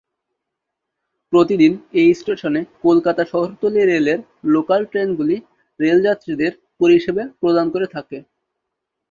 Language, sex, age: Bengali, male, under 19